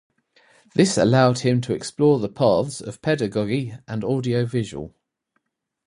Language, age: English, 40-49